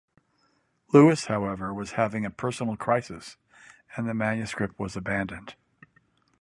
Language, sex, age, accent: English, male, 60-69, United States English